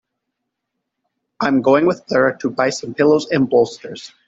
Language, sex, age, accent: English, male, 40-49, United States English